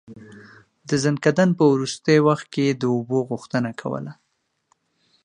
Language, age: Pashto, 30-39